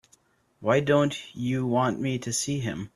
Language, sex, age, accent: English, male, 19-29, United States English